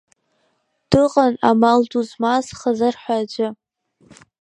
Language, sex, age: Abkhazian, female, under 19